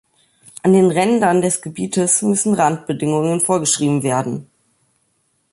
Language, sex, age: German, male, under 19